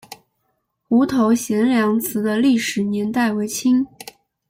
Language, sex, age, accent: Chinese, female, 19-29, 出生地：四川省